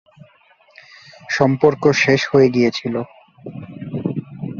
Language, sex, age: Bengali, male, 19-29